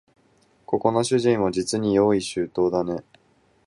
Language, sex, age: Japanese, male, 19-29